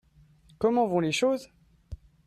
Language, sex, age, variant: French, male, 30-39, Français de métropole